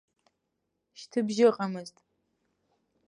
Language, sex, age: Abkhazian, female, under 19